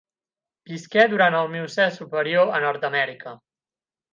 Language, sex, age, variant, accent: Catalan, male, 19-29, Central, central